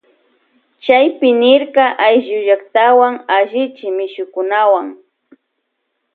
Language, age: Loja Highland Quichua, 40-49